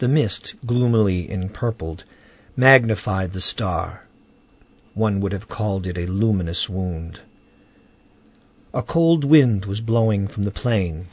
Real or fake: real